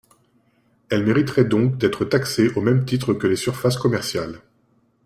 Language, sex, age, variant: French, male, 19-29, Français de métropole